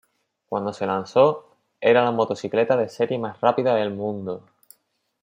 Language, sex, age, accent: Spanish, male, 19-29, España: Sur peninsular (Andalucia, Extremadura, Murcia)